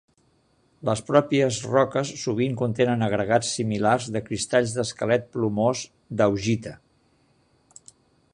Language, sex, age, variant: Catalan, male, 70-79, Central